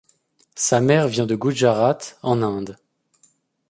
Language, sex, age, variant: French, male, 19-29, Français de métropole